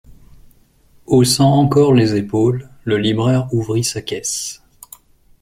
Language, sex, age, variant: French, male, 30-39, Français de métropole